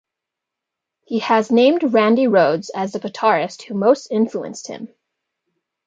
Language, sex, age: English, female, 19-29